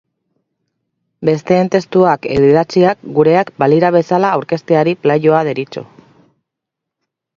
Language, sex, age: Basque, female, 40-49